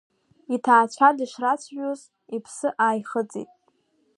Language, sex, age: Abkhazian, female, under 19